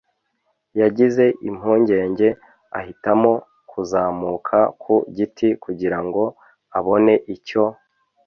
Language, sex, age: Kinyarwanda, male, 30-39